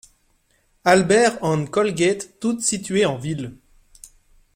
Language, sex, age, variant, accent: French, male, 40-49, Français d'Europe, Français de Suisse